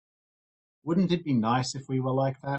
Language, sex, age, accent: English, male, 30-39, Australian English